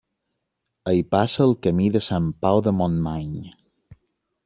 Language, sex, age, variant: Catalan, male, 40-49, Balear